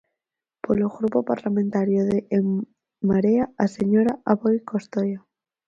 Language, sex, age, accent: Galician, female, under 19, Atlántico (seseo e gheada)